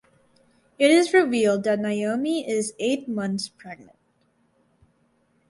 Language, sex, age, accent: English, female, under 19, United States English